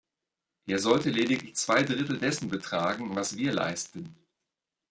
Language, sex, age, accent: German, male, 40-49, Deutschland Deutsch